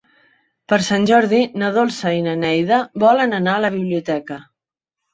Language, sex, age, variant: Catalan, female, 60-69, Central